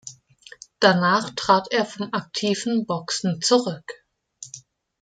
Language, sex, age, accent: German, female, 19-29, Deutschland Deutsch